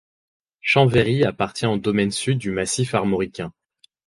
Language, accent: French, Français de Belgique